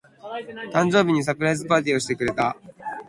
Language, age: Japanese, 19-29